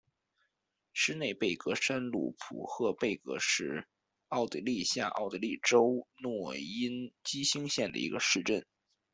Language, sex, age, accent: Chinese, male, 19-29, 出生地：北京市